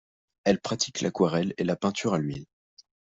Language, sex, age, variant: French, male, under 19, Français de métropole